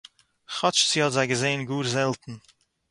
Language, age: Yiddish, under 19